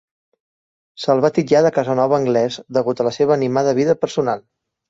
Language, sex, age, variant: Catalan, male, 30-39, Central